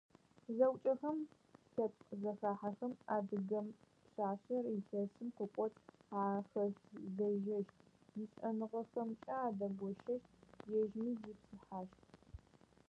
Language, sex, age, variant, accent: Adyghe, female, under 19, Адыгабзэ (Кирил, пстэумэ зэдыряе), Кıэмгуй (Çemguy)